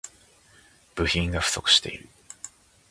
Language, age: Japanese, 19-29